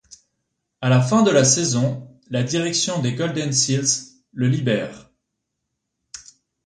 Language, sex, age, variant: French, male, 30-39, Français de métropole